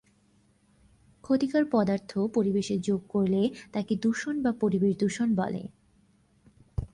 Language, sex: Bengali, female